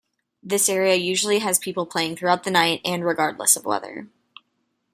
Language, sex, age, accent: English, female, 19-29, United States English